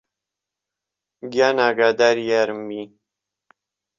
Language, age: Central Kurdish, 19-29